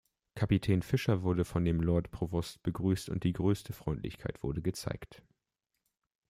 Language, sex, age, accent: German, male, 19-29, Deutschland Deutsch